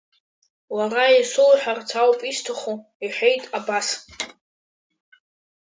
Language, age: Abkhazian, under 19